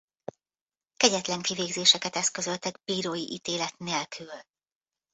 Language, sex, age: Hungarian, female, 50-59